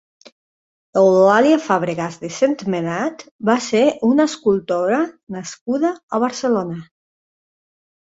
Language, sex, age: Catalan, female, 40-49